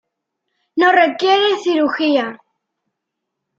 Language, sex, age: Spanish, female, 30-39